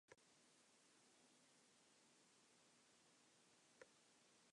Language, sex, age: English, male, under 19